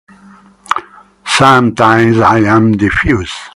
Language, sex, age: English, male, 60-69